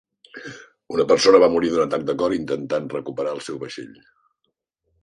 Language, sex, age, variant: Catalan, male, 50-59, Central